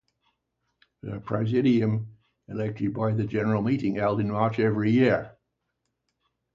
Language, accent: English, England English